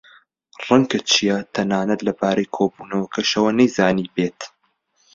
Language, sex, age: Central Kurdish, male, under 19